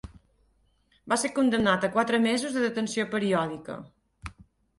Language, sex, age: Catalan, female, 50-59